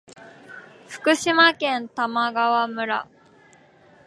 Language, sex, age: Japanese, female, 19-29